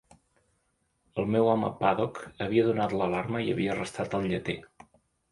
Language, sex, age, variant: Catalan, male, 50-59, Central